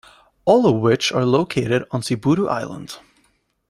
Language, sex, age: English, male, 19-29